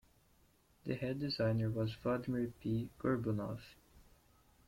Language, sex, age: English, male, 19-29